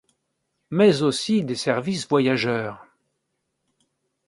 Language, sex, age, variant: French, male, 60-69, Français de métropole